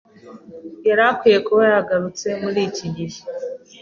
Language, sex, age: Kinyarwanda, female, 40-49